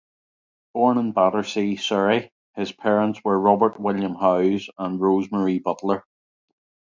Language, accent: English, Northern Irish